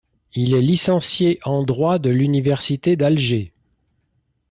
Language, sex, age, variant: French, male, 50-59, Français de métropole